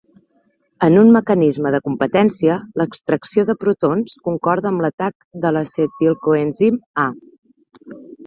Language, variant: Catalan, Central